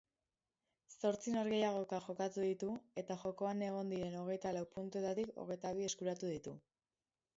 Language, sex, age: Basque, male, 50-59